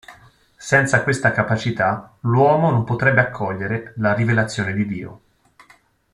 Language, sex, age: Italian, male, 19-29